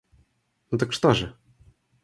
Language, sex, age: Russian, male, 19-29